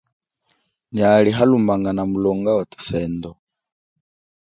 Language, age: Chokwe, 19-29